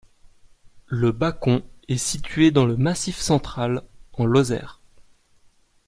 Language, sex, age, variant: French, male, 19-29, Français de métropole